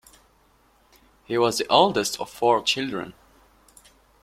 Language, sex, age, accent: English, male, 19-29, United States English